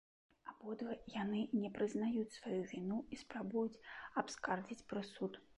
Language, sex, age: Belarusian, female, 30-39